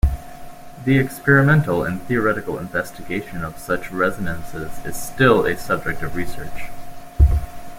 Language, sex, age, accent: English, male, 30-39, United States English